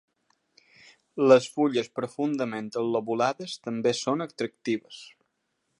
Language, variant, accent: Catalan, Balear, balear